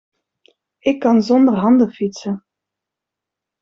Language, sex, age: Dutch, female, 30-39